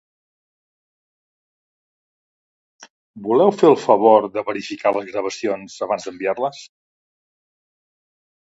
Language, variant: Catalan, Central